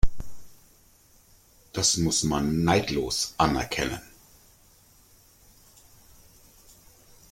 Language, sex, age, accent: German, male, 50-59, Deutschland Deutsch